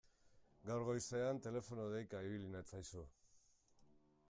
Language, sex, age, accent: Basque, male, 50-59, Mendebalekoa (Araba, Bizkaia, Gipuzkoako mendebaleko herri batzuk)